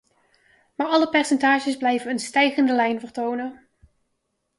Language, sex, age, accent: Dutch, female, 30-39, Nederlands Nederlands